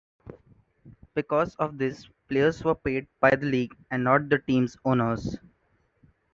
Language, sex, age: English, male, 19-29